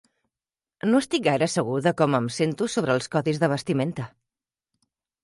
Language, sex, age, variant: Catalan, female, 40-49, Central